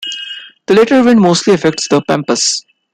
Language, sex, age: English, male, 19-29